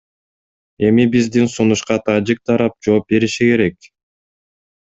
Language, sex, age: Kyrgyz, male, 19-29